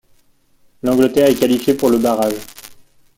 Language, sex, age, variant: French, male, 19-29, Français de métropole